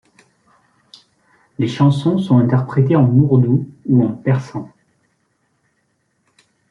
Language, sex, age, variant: French, male, 30-39, Français de métropole